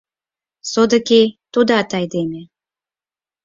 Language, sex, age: Mari, female, 40-49